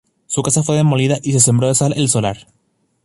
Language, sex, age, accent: Spanish, male, under 19, México